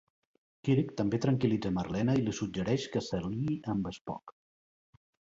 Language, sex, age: Catalan, male, 50-59